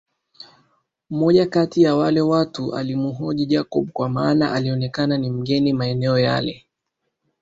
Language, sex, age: Swahili, male, 19-29